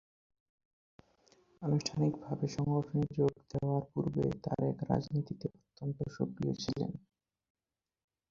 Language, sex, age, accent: Bengali, male, 19-29, Native